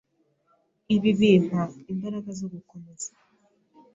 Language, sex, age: Kinyarwanda, female, 19-29